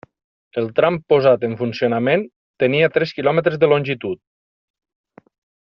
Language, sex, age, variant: Catalan, male, 30-39, Nord-Occidental